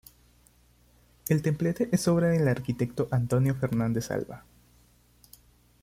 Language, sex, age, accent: Spanish, male, 19-29, Andino-Pacífico: Colombia, Perú, Ecuador, oeste de Bolivia y Venezuela andina